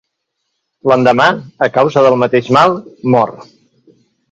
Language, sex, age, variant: Catalan, male, 40-49, Central